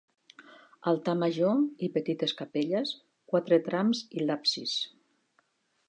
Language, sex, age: Catalan, female, 60-69